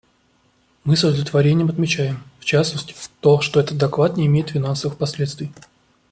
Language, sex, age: Russian, male, 19-29